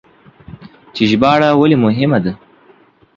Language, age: Pashto, under 19